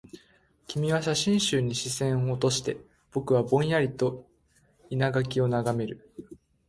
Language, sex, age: Japanese, male, under 19